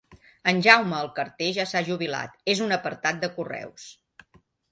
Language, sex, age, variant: Catalan, female, 50-59, Central